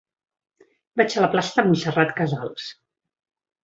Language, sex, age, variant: Catalan, female, 50-59, Central